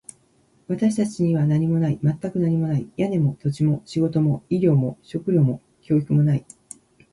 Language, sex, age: Japanese, female, 60-69